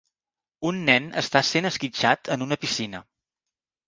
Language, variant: Catalan, Central